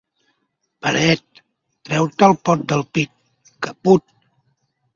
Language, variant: Catalan, Central